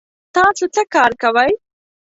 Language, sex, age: Pashto, female, 19-29